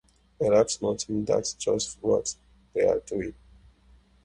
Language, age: English, 30-39